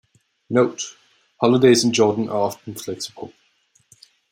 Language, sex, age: English, male, 19-29